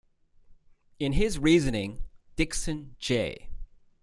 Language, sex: English, male